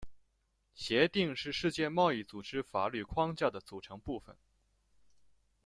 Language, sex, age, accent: Chinese, male, under 19, 出生地：湖北省